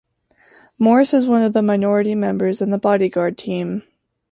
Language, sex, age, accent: English, female, under 19, United States English